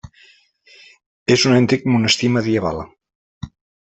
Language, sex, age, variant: Catalan, male, 50-59, Central